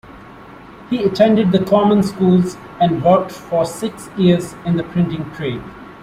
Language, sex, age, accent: English, male, 30-39, India and South Asia (India, Pakistan, Sri Lanka)